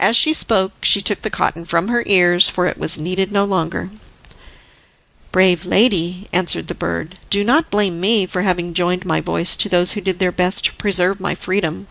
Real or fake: real